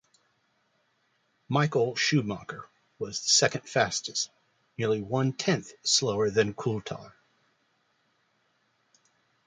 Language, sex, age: English, male, 50-59